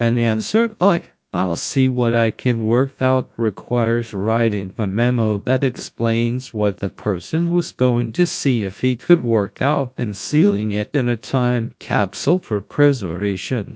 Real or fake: fake